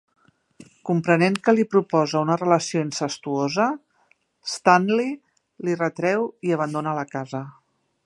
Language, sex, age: Catalan, female, 50-59